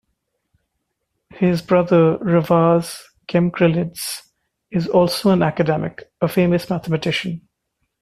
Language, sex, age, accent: English, male, 30-39, India and South Asia (India, Pakistan, Sri Lanka)